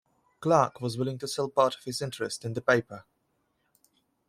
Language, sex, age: English, male, 19-29